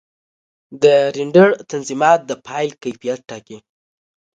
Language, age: Pashto, 19-29